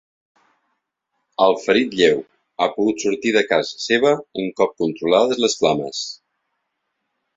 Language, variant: Catalan, Central